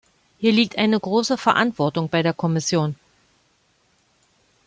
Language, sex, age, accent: German, female, 50-59, Deutschland Deutsch